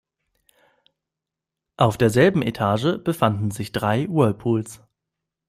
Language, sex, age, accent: German, male, 19-29, Deutschland Deutsch